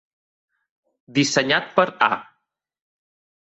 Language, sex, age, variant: Catalan, male, 30-39, Central